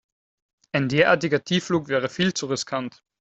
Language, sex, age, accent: German, male, 19-29, Österreichisches Deutsch